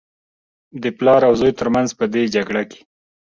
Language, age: Pashto, 30-39